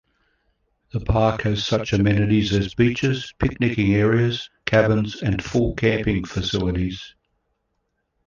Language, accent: English, Australian English